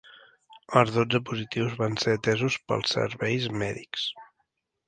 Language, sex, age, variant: Catalan, male, 30-39, Central